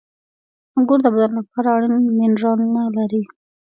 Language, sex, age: Pashto, female, 19-29